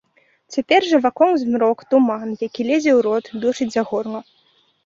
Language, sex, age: Belarusian, female, under 19